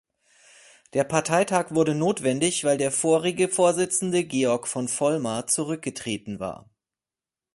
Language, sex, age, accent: German, male, 40-49, Deutschland Deutsch